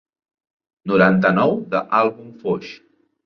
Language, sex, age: Catalan, male, 19-29